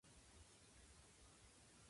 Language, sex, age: Japanese, female, 19-29